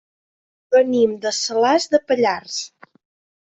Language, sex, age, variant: Catalan, female, 19-29, Central